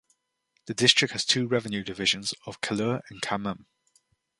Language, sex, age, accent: English, male, 19-29, England English